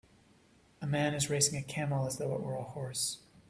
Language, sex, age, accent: English, male, 40-49, United States English